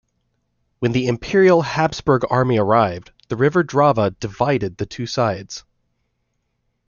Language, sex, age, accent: English, male, 30-39, United States English